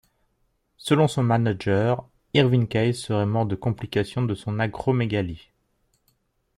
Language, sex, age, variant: French, male, 40-49, Français de métropole